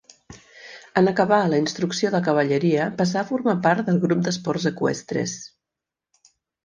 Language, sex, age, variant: Catalan, female, 40-49, Central